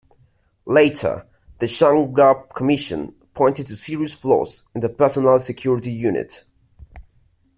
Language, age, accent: English, 19-29, England English